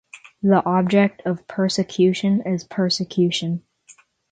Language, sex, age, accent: English, male, under 19, United States English